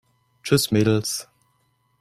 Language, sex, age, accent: German, male, 19-29, Deutschland Deutsch